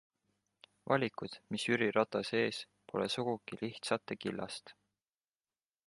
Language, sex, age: Estonian, male, 19-29